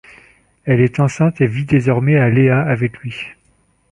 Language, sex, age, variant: French, male, 40-49, Français de métropole